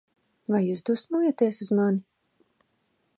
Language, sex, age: Latvian, female, 30-39